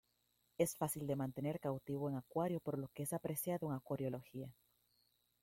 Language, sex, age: Spanish, female, 19-29